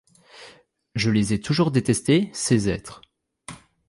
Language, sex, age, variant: French, male, 19-29, Français de métropole